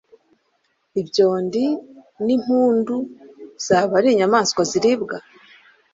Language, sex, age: Kinyarwanda, female, 30-39